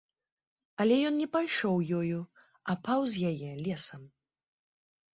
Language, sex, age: Belarusian, female, 19-29